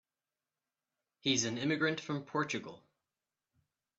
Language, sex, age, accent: English, male, 19-29, United States English